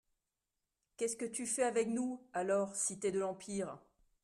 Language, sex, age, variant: French, female, 40-49, Français de métropole